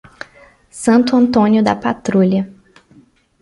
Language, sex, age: Portuguese, female, 19-29